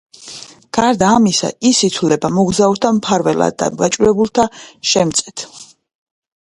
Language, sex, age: Georgian, female, 30-39